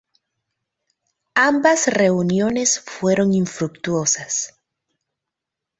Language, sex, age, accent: Spanish, female, 30-39, América central